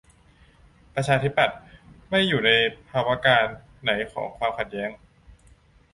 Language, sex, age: Thai, male, under 19